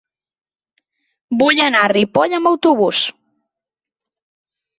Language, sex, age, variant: Catalan, female, 19-29, Nord-Occidental